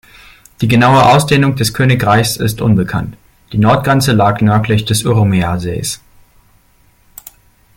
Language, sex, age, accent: German, male, 19-29, Deutschland Deutsch